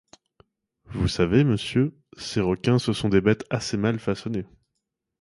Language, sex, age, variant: French, male, 30-39, Français de métropole